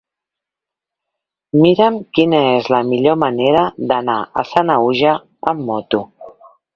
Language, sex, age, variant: Catalan, female, 50-59, Central